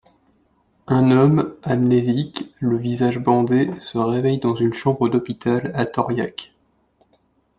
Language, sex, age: French, male, 30-39